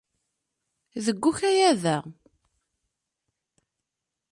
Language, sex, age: Kabyle, female, 30-39